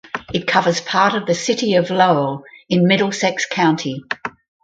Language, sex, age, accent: English, female, 60-69, Australian English